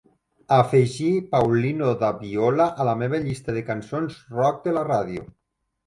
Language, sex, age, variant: Catalan, male, 30-39, Nord-Occidental